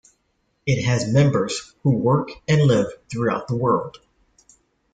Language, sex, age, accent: English, male, 40-49, United States English